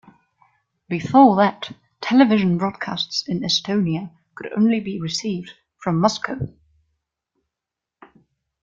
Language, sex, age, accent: English, female, 19-29, England English